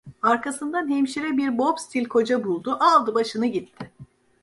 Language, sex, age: Turkish, female, 50-59